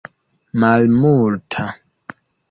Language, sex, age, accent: Esperanto, male, 19-29, Internacia